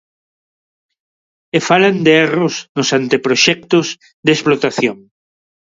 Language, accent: Galician, Neofalante